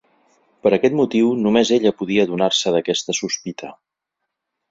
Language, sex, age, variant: Catalan, male, 40-49, Central